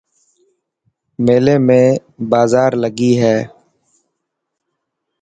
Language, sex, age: Dhatki, female, 19-29